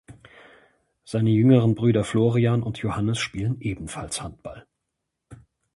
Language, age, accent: German, 40-49, Deutschland Deutsch